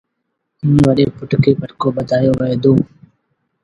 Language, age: Sindhi Bhil, 19-29